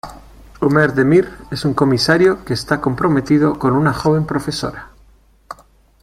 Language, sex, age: Spanish, male, 40-49